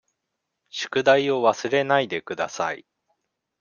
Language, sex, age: Japanese, male, 19-29